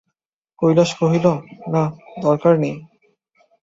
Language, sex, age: Bengali, male, 19-29